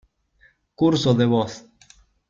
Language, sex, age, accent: Spanish, male, 19-29, Rioplatense: Argentina, Uruguay, este de Bolivia, Paraguay